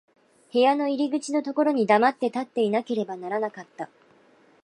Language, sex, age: Japanese, female, 19-29